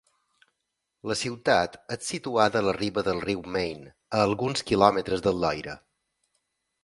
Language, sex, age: Catalan, male, 40-49